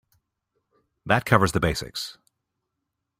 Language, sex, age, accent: English, male, 40-49, Canadian English